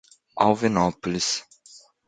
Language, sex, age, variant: Portuguese, male, 19-29, Portuguese (Brasil)